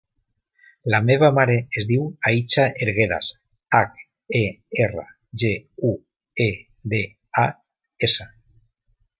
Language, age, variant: Catalan, 50-59, Valencià meridional